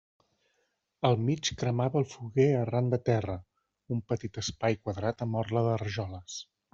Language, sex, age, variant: Catalan, male, 40-49, Central